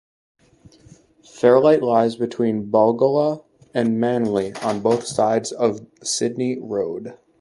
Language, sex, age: English, male, 19-29